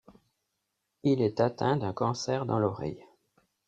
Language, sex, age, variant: French, male, 40-49, Français de métropole